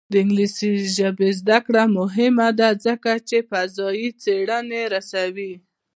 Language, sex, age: Pashto, female, 19-29